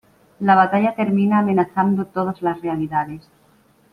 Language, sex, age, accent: Spanish, female, 50-59, España: Centro-Sur peninsular (Madrid, Toledo, Castilla-La Mancha)